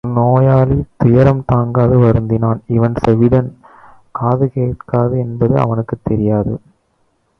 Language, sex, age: Tamil, male, 19-29